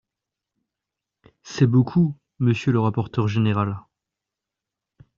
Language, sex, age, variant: French, male, 30-39, Français de métropole